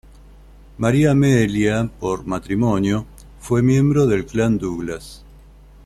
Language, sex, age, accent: Spanish, male, 40-49, Rioplatense: Argentina, Uruguay, este de Bolivia, Paraguay